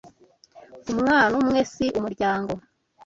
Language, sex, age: Kinyarwanda, female, 19-29